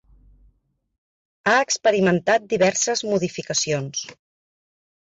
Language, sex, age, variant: Catalan, female, 40-49, Central